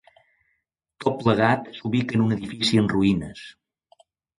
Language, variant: Catalan, Balear